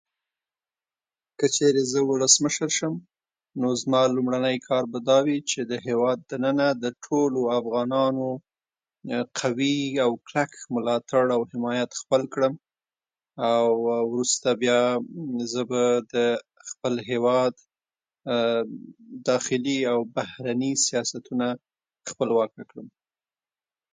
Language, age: Pashto, 30-39